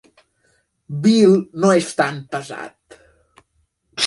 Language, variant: Catalan, Central